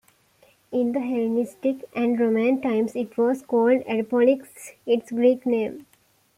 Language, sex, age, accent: English, female, 19-29, United States English